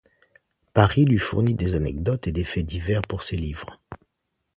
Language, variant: French, Français de métropole